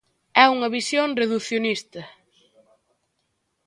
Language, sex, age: Galician, female, 19-29